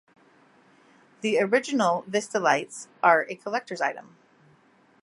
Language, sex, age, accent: English, female, 40-49, United States English